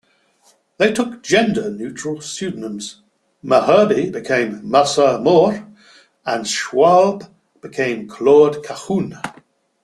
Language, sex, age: English, male, 60-69